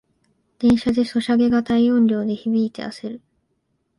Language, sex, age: Japanese, female, 19-29